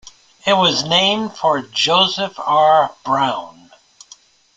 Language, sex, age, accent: English, male, 70-79, Canadian English